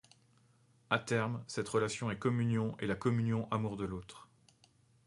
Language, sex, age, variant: French, male, 30-39, Français de métropole